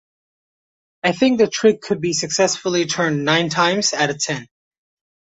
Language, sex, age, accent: English, male, 19-29, United States English